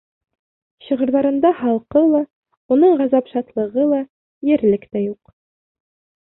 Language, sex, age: Bashkir, female, 19-29